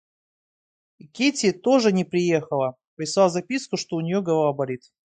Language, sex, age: Russian, male, 19-29